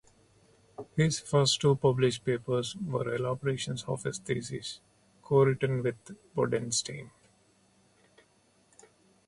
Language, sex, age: English, male, 40-49